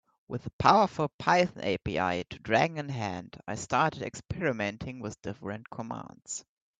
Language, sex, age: English, male, under 19